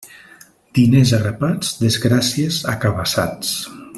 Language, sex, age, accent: Catalan, male, 40-49, valencià